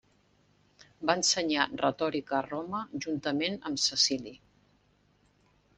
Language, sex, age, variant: Catalan, male, 60-69, Central